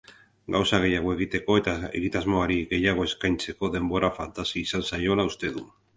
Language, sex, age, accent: Basque, male, 50-59, Mendebalekoa (Araba, Bizkaia, Gipuzkoako mendebaleko herri batzuk)